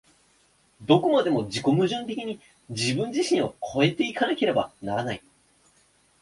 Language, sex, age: Japanese, male, 19-29